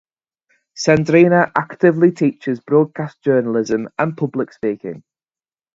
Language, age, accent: English, 19-29, England English